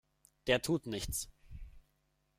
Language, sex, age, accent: German, male, 19-29, Deutschland Deutsch